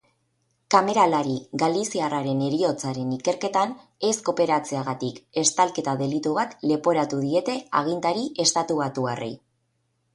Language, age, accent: Basque, 30-39, Erdialdekoa edo Nafarra (Gipuzkoa, Nafarroa)